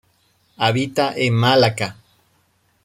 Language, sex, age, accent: Spanish, male, 30-39, Andino-Pacífico: Colombia, Perú, Ecuador, oeste de Bolivia y Venezuela andina